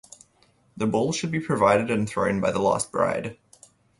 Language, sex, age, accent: English, male, 19-29, Australian English